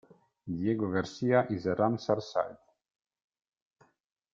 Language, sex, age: English, male, 19-29